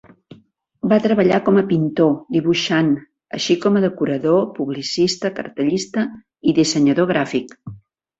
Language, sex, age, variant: Catalan, female, 60-69, Central